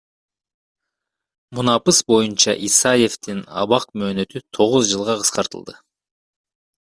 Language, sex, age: Kyrgyz, male, 30-39